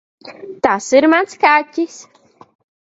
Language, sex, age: Latvian, female, 19-29